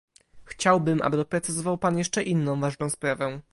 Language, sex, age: Polish, male, under 19